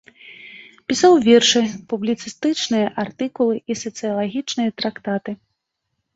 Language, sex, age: Belarusian, female, 30-39